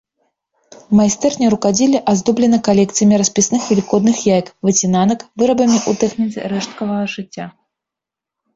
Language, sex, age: Belarusian, female, 30-39